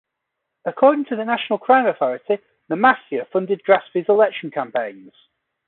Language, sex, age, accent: English, male, 19-29, England English